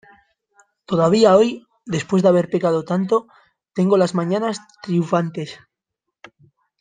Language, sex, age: Spanish, male, 19-29